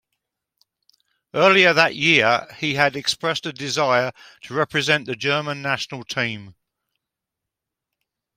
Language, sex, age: English, male, 70-79